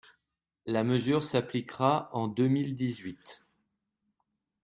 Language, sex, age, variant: French, male, 30-39, Français de métropole